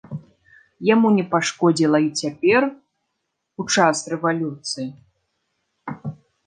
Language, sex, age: Belarusian, female, 19-29